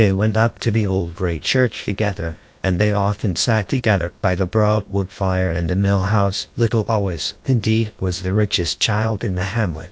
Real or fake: fake